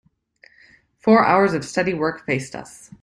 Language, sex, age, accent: English, female, 30-39, United States English